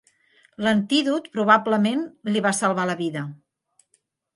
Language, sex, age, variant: Catalan, female, 50-59, Central